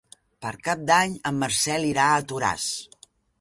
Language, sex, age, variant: Catalan, female, 50-59, Central